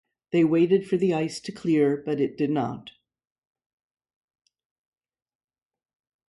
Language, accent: English, United States English